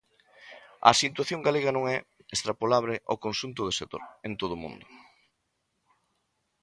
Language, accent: Galician, Normativo (estándar)